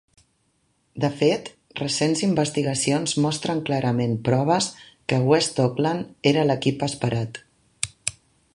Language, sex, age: Catalan, female, 50-59